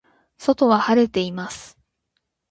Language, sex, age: Japanese, female, 19-29